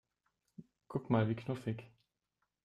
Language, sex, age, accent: German, male, 19-29, Deutschland Deutsch